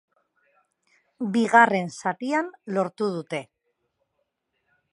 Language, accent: Basque, Mendebalekoa (Araba, Bizkaia, Gipuzkoako mendebaleko herri batzuk)